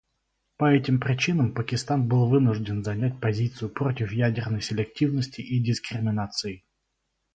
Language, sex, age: Russian, male, 19-29